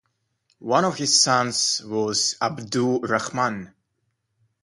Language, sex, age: English, male, under 19